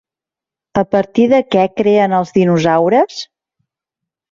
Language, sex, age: Catalan, female, 40-49